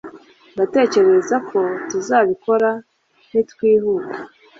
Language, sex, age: Kinyarwanda, female, 30-39